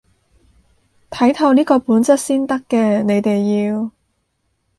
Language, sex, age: Cantonese, female, 19-29